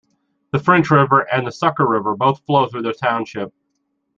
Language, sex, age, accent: English, male, 30-39, United States English